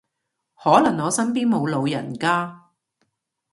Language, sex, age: Cantonese, female, 40-49